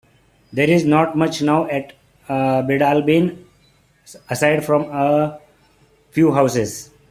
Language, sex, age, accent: English, male, 30-39, India and South Asia (India, Pakistan, Sri Lanka)